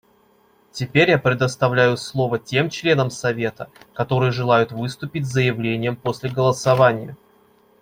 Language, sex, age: Russian, male, 30-39